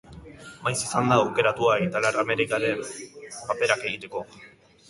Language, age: Basque, under 19